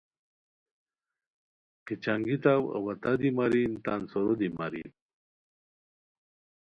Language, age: Khowar, 40-49